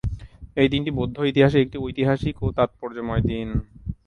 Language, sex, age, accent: Bengali, male, 19-29, Native